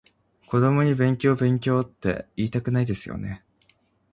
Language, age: Japanese, 19-29